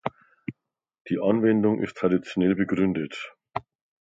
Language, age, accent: German, 50-59, Deutschland Deutsch